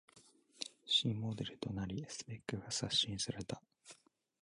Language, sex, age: Japanese, male, 19-29